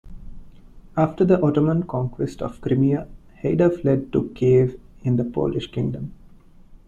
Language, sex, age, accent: English, male, 19-29, India and South Asia (India, Pakistan, Sri Lanka)